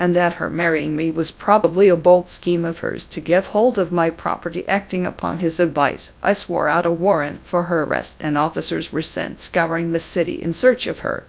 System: TTS, GradTTS